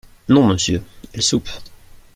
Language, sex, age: French, male, under 19